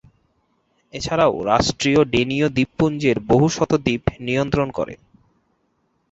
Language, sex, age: Bengali, male, 19-29